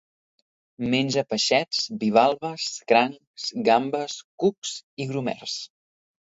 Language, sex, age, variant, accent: Catalan, male, 19-29, Central, central